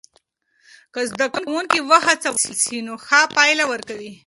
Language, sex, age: Pashto, female, 19-29